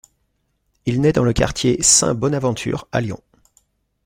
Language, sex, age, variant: French, male, 40-49, Français de métropole